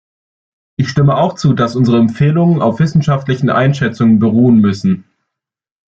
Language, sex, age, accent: German, male, under 19, Deutschland Deutsch